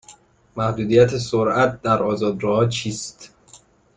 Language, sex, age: Persian, male, 19-29